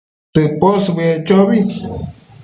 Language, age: Matsés, under 19